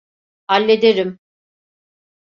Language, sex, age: Turkish, female, 50-59